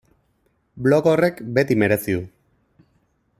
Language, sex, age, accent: Basque, male, 30-39, Erdialdekoa edo Nafarra (Gipuzkoa, Nafarroa)